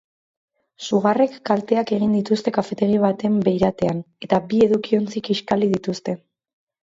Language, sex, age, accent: Basque, female, 19-29, Mendebalekoa (Araba, Bizkaia, Gipuzkoako mendebaleko herri batzuk)